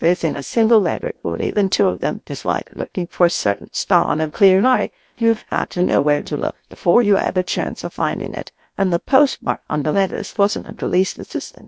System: TTS, GlowTTS